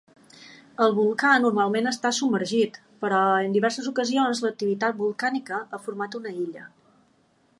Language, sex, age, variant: Catalan, female, 40-49, Balear